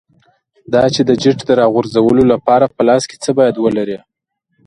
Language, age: Pashto, 30-39